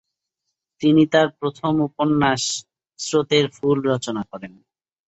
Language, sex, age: Bengali, male, 30-39